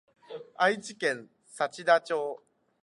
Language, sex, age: Japanese, male, 19-29